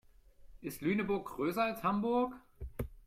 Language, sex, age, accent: German, male, 30-39, Deutschland Deutsch